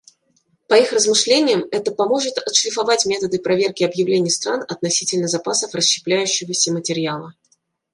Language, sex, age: Russian, female, 30-39